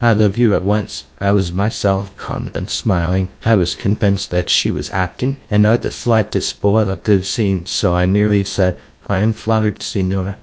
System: TTS, GlowTTS